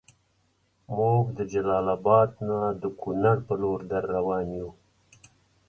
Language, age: Pashto, 60-69